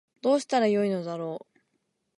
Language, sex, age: Japanese, female, 19-29